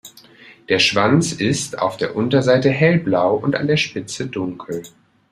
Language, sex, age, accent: German, male, 19-29, Deutschland Deutsch